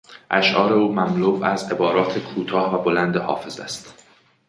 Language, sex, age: Persian, male, 19-29